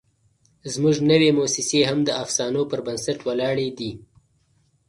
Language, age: Pashto, 19-29